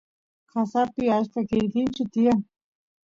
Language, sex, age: Santiago del Estero Quichua, female, 50-59